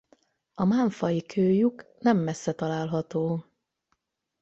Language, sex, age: Hungarian, female, 50-59